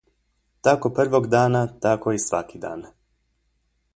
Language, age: Croatian, 19-29